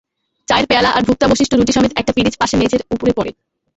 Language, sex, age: Bengali, female, under 19